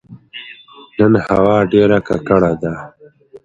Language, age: Pashto, 19-29